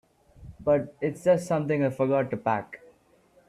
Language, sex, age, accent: English, male, 19-29, India and South Asia (India, Pakistan, Sri Lanka)